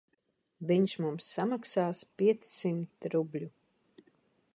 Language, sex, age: Latvian, female, 40-49